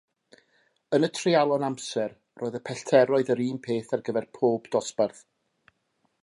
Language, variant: Welsh, North-Eastern Welsh